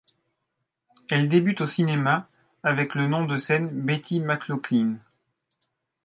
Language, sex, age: French, male, 30-39